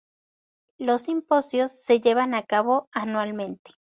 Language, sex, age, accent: Spanish, female, 19-29, México